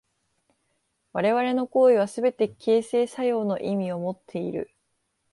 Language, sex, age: Japanese, female, 19-29